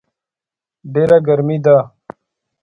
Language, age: Pashto, 40-49